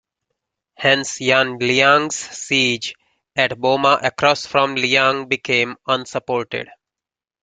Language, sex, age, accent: English, male, 40-49, United States English